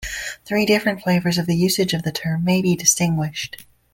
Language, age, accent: English, under 19, United States English